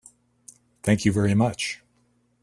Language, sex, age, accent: English, male, 60-69, United States English